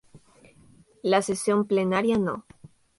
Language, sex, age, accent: Spanish, female, under 19, Peru